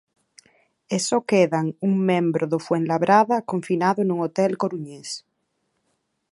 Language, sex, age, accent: Galician, female, 30-39, Oriental (común en zona oriental); Normativo (estándar)